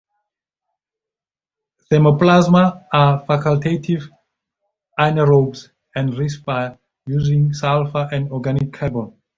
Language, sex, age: English, male, 50-59